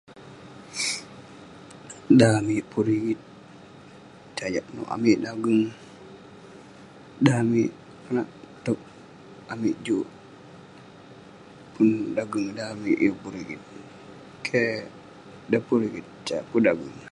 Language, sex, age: Western Penan, male, under 19